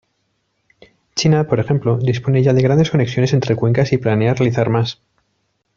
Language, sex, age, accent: Spanish, male, 40-49, España: Centro-Sur peninsular (Madrid, Toledo, Castilla-La Mancha)